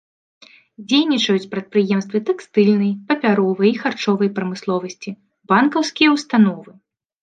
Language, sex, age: Belarusian, female, 30-39